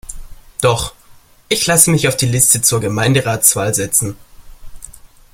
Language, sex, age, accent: German, male, under 19, Deutschland Deutsch